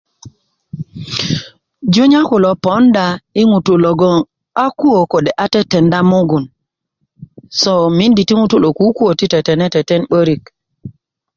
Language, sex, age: Kuku, female, 40-49